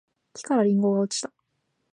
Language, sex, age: Japanese, female, 19-29